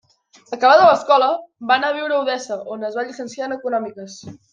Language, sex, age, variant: Catalan, male, under 19, Central